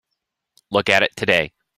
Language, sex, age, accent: English, male, 30-39, United States English